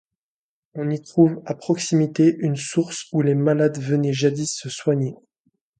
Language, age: French, 19-29